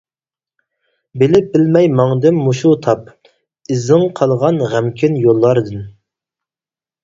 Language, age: Uyghur, 30-39